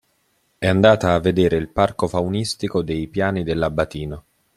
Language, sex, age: Italian, male, 30-39